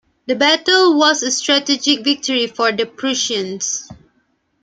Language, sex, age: English, female, 19-29